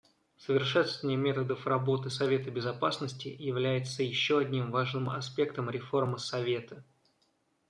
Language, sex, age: Russian, male, 19-29